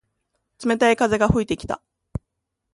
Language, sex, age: Japanese, female, 19-29